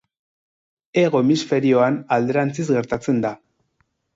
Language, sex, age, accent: Basque, male, 40-49, Erdialdekoa edo Nafarra (Gipuzkoa, Nafarroa)